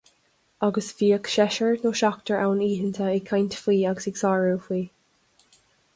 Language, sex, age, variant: Irish, female, 19-29, Gaeilge na Mumhan